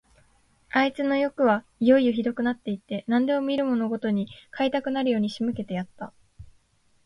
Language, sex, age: Japanese, female, 19-29